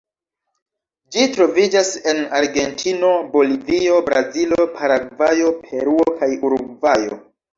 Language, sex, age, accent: Esperanto, male, 19-29, Internacia